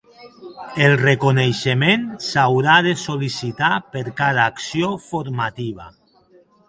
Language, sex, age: Catalan, female, 50-59